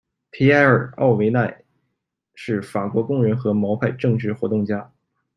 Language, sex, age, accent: Chinese, male, 19-29, 出生地：吉林省